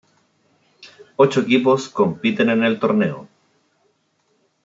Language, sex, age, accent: Spanish, male, 30-39, Chileno: Chile, Cuyo